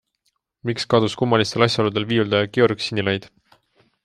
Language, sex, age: Estonian, male, 19-29